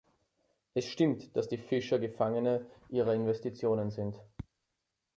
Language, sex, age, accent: German, male, 19-29, Österreichisches Deutsch